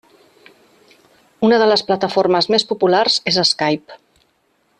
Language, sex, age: Catalan, female, 50-59